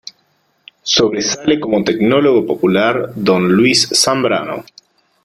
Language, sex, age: Spanish, male, 30-39